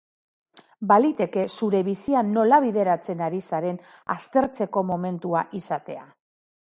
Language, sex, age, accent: Basque, female, 40-49, Mendebalekoa (Araba, Bizkaia, Gipuzkoako mendebaleko herri batzuk)